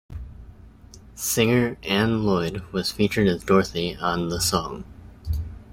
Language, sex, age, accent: English, male, 19-29, United States English